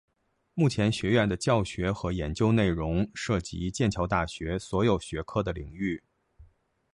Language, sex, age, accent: Chinese, male, 40-49, 出生地：北京市